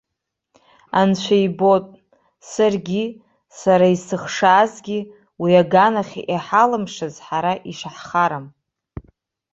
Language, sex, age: Abkhazian, female, 30-39